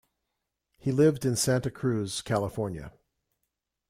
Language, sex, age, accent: English, male, 70-79, United States English